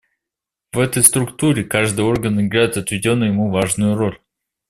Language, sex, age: Russian, male, under 19